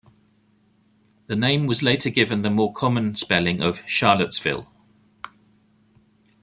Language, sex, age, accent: English, male, 50-59, England English